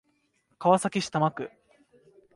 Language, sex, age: Japanese, male, under 19